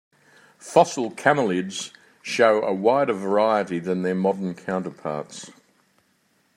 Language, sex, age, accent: English, male, 70-79, Australian English